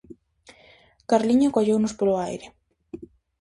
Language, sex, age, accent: Galician, female, 19-29, Atlántico (seseo e gheada)